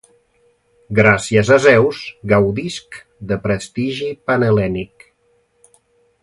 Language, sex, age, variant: Catalan, male, 50-59, Central